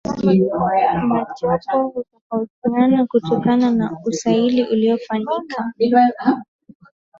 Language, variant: Swahili, Kiswahili Sanifu (EA)